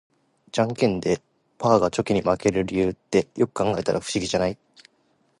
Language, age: Japanese, 19-29